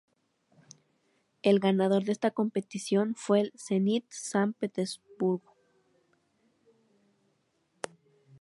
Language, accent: Spanish, México